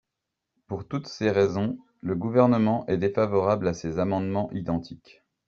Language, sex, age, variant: French, male, 30-39, Français de métropole